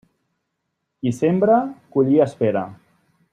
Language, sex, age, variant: Catalan, male, 30-39, Septentrional